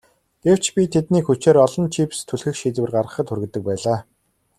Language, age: Mongolian, 90+